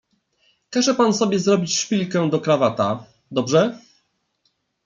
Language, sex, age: Polish, male, 30-39